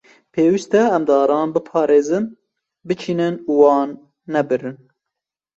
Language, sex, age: Kurdish, male, 19-29